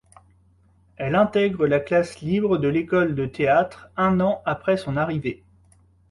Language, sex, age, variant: French, male, 30-39, Français de métropole